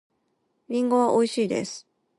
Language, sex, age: Japanese, female, 40-49